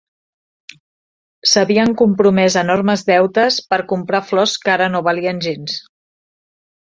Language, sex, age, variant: Catalan, female, 40-49, Central